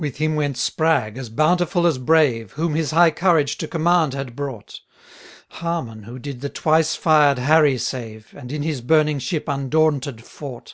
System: none